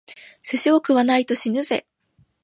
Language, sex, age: Japanese, female, 19-29